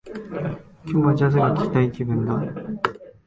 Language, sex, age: Japanese, male, 19-29